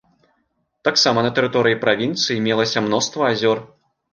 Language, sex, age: Belarusian, male, 30-39